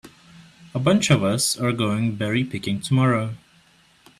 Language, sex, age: English, male, 19-29